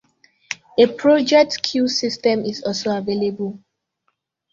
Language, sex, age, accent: English, female, under 19, Southern African (South Africa, Zimbabwe, Namibia)